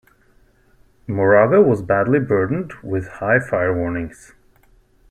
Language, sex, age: English, male, 19-29